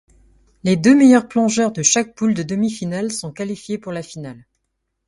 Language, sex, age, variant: French, female, 30-39, Français de métropole